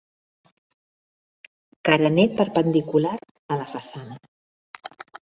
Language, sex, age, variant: Catalan, female, 50-59, Central